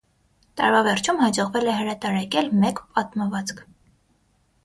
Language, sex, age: Armenian, female, under 19